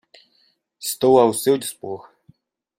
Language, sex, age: Portuguese, male, 19-29